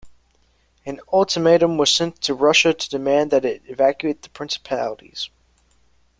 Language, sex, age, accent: English, male, under 19, United States English